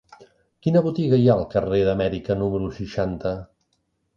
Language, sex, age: Catalan, male, 60-69